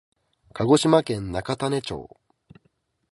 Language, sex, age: Japanese, male, 19-29